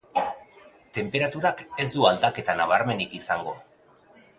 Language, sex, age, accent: Basque, male, 40-49, Mendebalekoa (Araba, Bizkaia, Gipuzkoako mendebaleko herri batzuk)